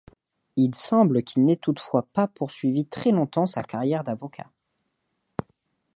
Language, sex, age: French, male, under 19